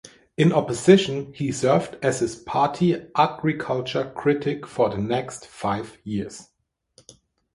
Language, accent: English, England English